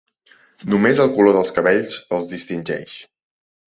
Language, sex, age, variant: Catalan, male, 19-29, Central